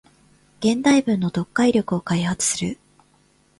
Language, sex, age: Japanese, female, 19-29